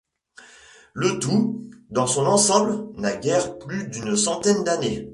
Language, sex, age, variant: French, male, 40-49, Français de métropole